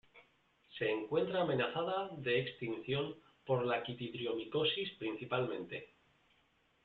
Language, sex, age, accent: Spanish, male, 40-49, España: Norte peninsular (Asturias, Castilla y León, Cantabria, País Vasco, Navarra, Aragón, La Rioja, Guadalajara, Cuenca)